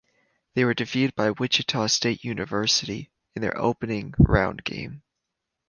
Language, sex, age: English, male, 19-29